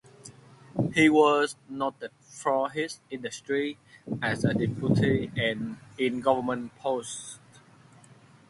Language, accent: English, England English